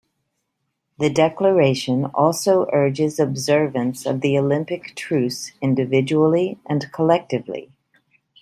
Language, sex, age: English, female, 60-69